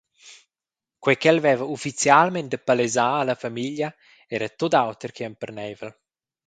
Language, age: Romansh, 30-39